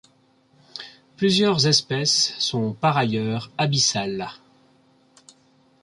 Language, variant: French, Français de métropole